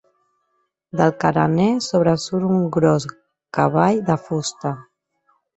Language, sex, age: Catalan, female, 40-49